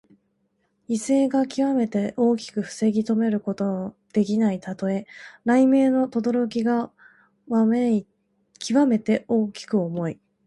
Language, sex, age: Japanese, female, 19-29